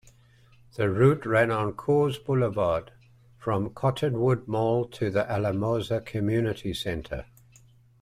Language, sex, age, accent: English, male, 70-79, New Zealand English